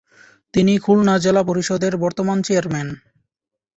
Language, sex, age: Bengali, male, 19-29